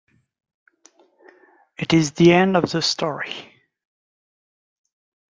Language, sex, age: English, male, 30-39